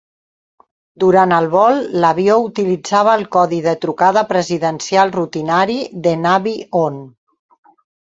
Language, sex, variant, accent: Catalan, female, Central, Barceloní